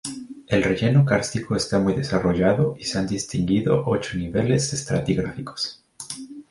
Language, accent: Spanish, México